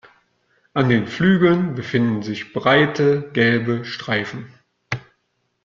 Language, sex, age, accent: German, male, 40-49, Deutschland Deutsch